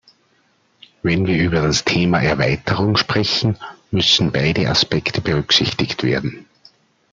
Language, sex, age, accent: German, male, 40-49, Österreichisches Deutsch